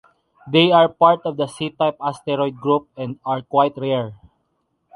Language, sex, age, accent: English, male, 19-29, Filipino